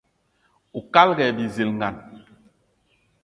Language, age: Eton (Cameroon), 30-39